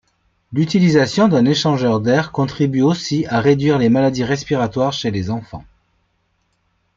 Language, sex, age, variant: French, male, 40-49, Français de métropole